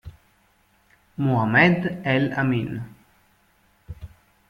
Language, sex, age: Italian, male, 19-29